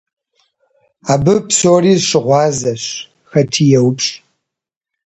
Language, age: Kabardian, 40-49